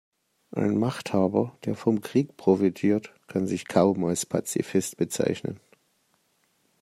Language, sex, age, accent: German, male, 50-59, Deutschland Deutsch